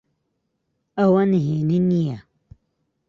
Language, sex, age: Central Kurdish, female, 30-39